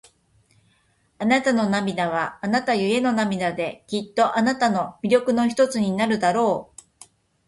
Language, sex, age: Japanese, female, 50-59